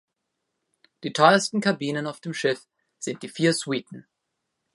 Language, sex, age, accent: German, male, under 19, Österreichisches Deutsch